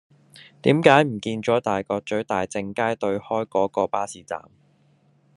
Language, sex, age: Cantonese, male, 30-39